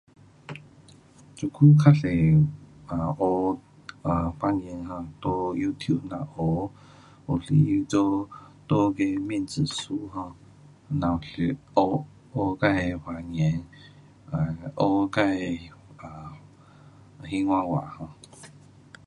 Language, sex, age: Pu-Xian Chinese, male, 40-49